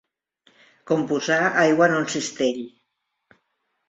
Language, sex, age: Catalan, female, 60-69